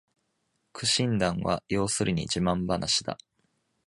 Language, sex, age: Japanese, male, 19-29